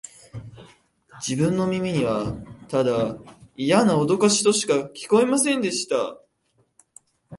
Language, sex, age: Japanese, male, 19-29